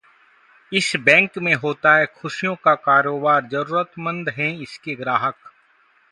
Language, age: Hindi, 40-49